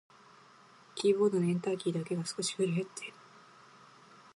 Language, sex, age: Japanese, female, 19-29